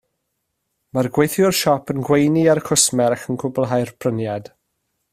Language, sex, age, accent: Welsh, male, 30-39, Y Deyrnas Unedig Cymraeg